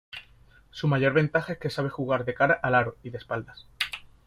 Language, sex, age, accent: Spanish, male, 19-29, España: Sur peninsular (Andalucia, Extremadura, Murcia)